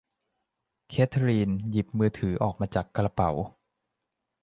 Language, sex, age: Thai, male, 19-29